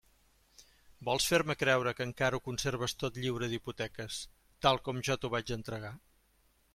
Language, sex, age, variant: Catalan, male, 50-59, Central